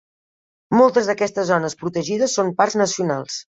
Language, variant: Catalan, Central